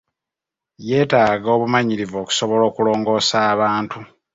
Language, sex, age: Ganda, male, 19-29